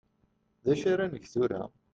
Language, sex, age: Kabyle, male, 30-39